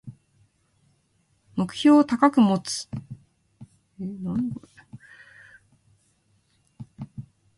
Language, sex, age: Japanese, female, 30-39